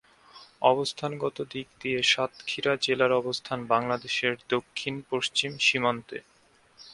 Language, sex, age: Bengali, male, 19-29